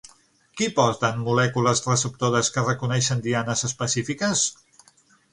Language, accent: Catalan, central; septentrional